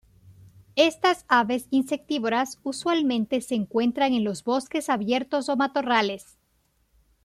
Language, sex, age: Spanish, female, 30-39